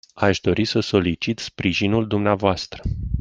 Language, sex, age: Romanian, male, 40-49